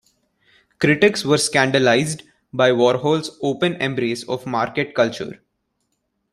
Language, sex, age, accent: English, male, under 19, India and South Asia (India, Pakistan, Sri Lanka)